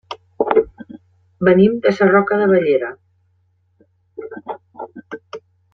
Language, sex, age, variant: Catalan, female, 60-69, Central